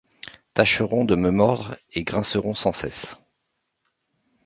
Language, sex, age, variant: French, male, 40-49, Français de métropole